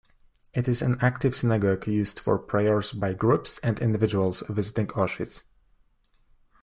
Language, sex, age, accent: English, male, under 19, United States English